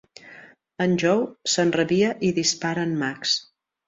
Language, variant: Catalan, Central